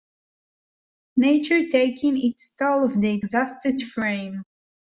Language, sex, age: English, female, 19-29